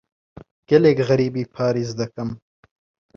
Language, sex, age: Central Kurdish, male, 19-29